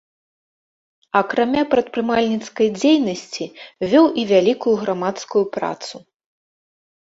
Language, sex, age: Belarusian, female, 40-49